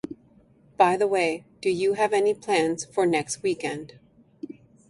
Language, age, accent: English, 40-49, United States English